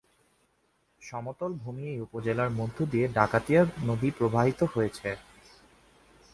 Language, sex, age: Bengali, male, 19-29